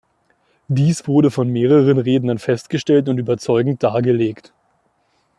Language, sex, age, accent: German, male, 19-29, Deutschland Deutsch